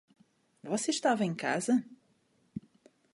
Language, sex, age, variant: Portuguese, female, 40-49, Portuguese (Portugal)